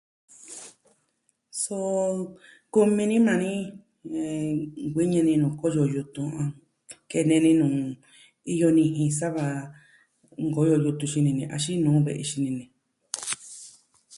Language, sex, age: Southwestern Tlaxiaco Mixtec, female, 40-49